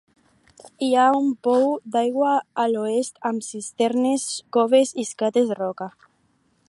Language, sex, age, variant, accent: Catalan, female, under 19, Alacantí, valencià